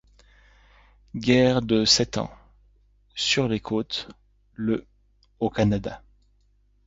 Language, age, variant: French, 40-49, Français de métropole